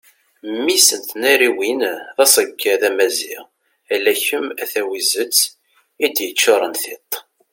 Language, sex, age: Kabyle, male, 30-39